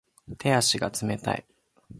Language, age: Japanese, 19-29